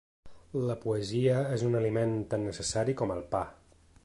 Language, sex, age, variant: Catalan, male, 30-39, Central